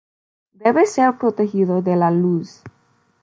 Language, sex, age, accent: Spanish, female, under 19, México